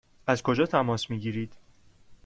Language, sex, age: Persian, male, 19-29